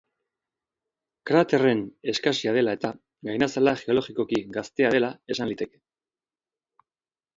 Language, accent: Basque, Erdialdekoa edo Nafarra (Gipuzkoa, Nafarroa)